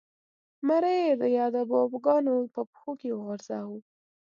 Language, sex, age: Pashto, female, under 19